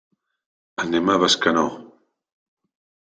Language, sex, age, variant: Catalan, male, 40-49, Central